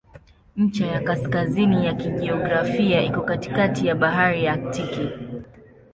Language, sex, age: Swahili, female, 19-29